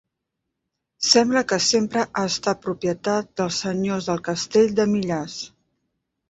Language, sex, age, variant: Catalan, female, 50-59, Central